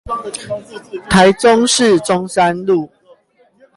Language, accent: Chinese, 出生地：桃園市